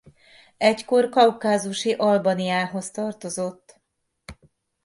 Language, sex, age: Hungarian, female, 40-49